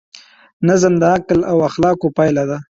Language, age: Pashto, 19-29